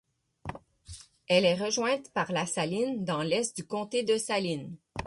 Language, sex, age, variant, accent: French, female, 30-39, Français d'Amérique du Nord, Français du Canada